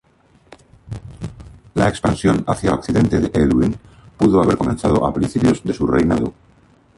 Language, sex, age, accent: Spanish, male, 60-69, España: Centro-Sur peninsular (Madrid, Toledo, Castilla-La Mancha)